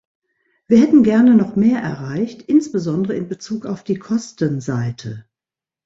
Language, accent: German, Deutschland Deutsch